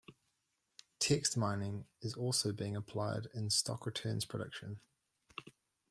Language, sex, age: English, male, 30-39